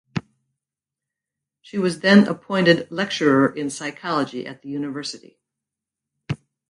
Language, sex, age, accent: English, female, 60-69, United States English